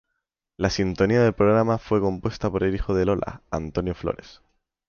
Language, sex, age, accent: Spanish, male, 19-29, España: Centro-Sur peninsular (Madrid, Toledo, Castilla-La Mancha); España: Islas Canarias